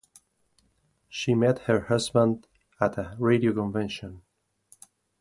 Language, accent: English, England English